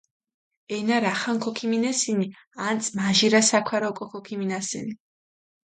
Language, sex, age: Mingrelian, female, 19-29